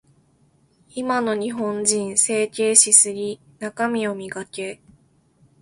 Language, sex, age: Japanese, female, 19-29